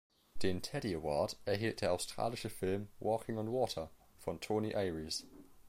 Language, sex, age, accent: German, male, under 19, Deutschland Deutsch